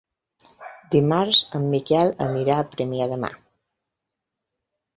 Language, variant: Catalan, Balear